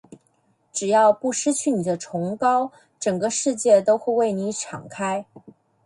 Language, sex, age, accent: Chinese, female, 30-39, 出生地：福建省